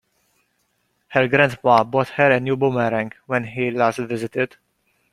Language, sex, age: English, male, 19-29